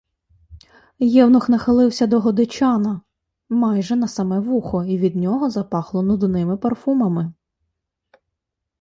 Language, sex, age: Ukrainian, female, 30-39